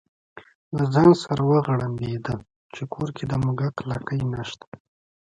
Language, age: Pashto, 19-29